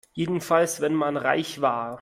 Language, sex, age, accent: German, male, 19-29, Deutschland Deutsch